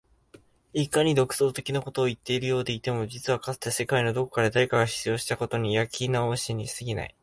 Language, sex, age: Japanese, male, 19-29